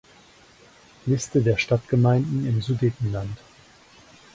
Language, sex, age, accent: German, male, 40-49, Deutschland Deutsch